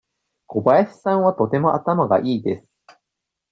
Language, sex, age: Japanese, male, 19-29